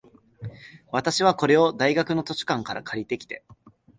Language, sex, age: Japanese, male, 19-29